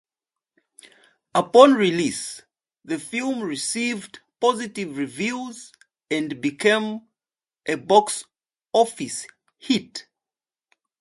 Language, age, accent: English, 19-29, United States English; England English